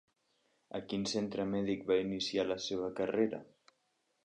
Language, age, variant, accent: Catalan, under 19, Central, central